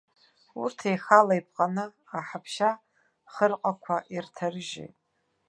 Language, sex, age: Abkhazian, female, 40-49